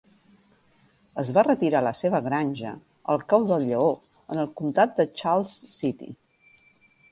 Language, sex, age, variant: Catalan, female, 40-49, Central